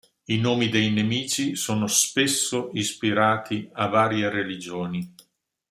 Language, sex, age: Italian, male, 60-69